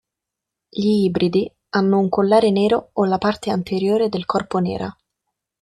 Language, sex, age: Italian, female, 19-29